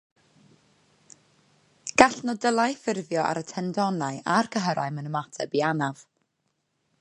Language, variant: Welsh, South-Eastern Welsh